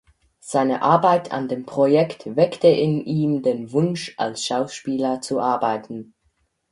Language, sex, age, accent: German, male, under 19, Schweizerdeutsch